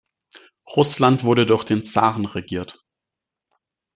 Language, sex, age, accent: German, male, 19-29, Deutschland Deutsch